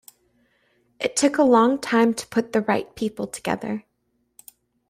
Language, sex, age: English, female, 19-29